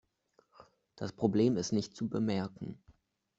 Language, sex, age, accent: German, male, under 19, Deutschland Deutsch